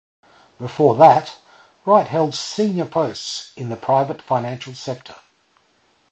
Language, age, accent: English, 50-59, Australian English